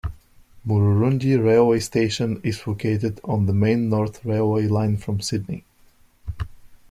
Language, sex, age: English, male, 19-29